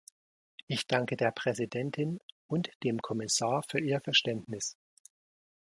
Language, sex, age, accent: German, male, 30-39, Deutschland Deutsch